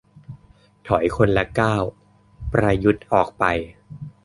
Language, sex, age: Thai, male, 30-39